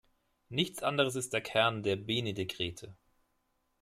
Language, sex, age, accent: German, male, 30-39, Deutschland Deutsch